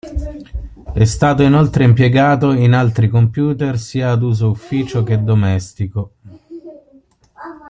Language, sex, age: Italian, male, 40-49